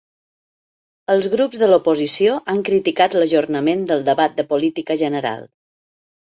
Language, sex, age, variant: Catalan, female, 50-59, Balear